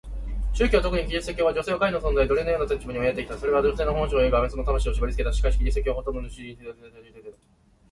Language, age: Japanese, 19-29